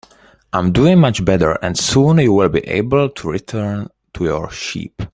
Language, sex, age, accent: English, male, under 19, England English